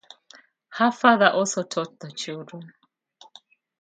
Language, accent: English, United States English